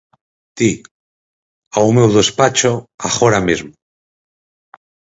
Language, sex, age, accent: Galician, male, 40-49, Central (gheada)